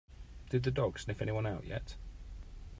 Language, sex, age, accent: English, male, 40-49, England English